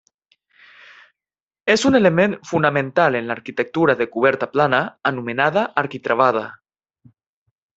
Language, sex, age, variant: Catalan, male, 19-29, Central